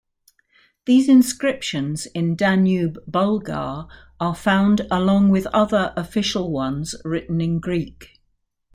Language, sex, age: English, female, 60-69